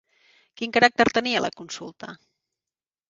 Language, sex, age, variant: Catalan, female, 50-59, Central